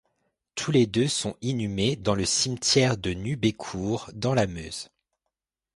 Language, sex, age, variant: French, male, 19-29, Français de métropole